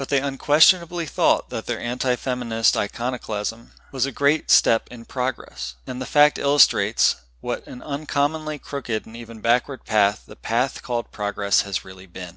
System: none